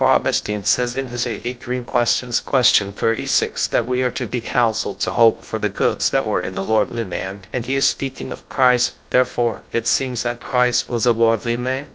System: TTS, GlowTTS